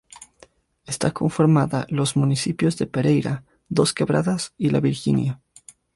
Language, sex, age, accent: Spanish, male, 19-29, Andino-Pacífico: Colombia, Perú, Ecuador, oeste de Bolivia y Venezuela andina